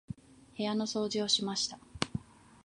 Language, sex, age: Japanese, female, 19-29